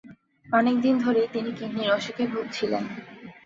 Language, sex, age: Bengali, female, 19-29